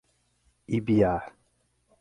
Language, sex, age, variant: Portuguese, male, 30-39, Portuguese (Brasil)